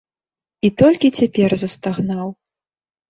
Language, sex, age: Belarusian, female, 19-29